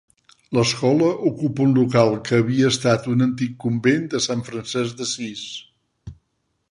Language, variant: Catalan, Central